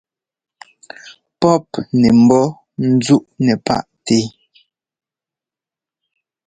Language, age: Ngomba, 19-29